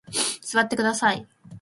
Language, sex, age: Japanese, female, 19-29